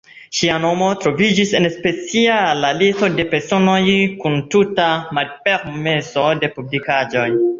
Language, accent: Esperanto, Internacia